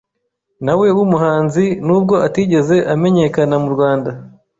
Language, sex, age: Kinyarwanda, male, 30-39